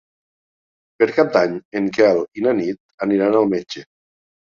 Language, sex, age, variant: Catalan, male, 50-59, Septentrional